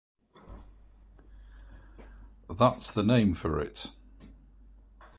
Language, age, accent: English, 60-69, England English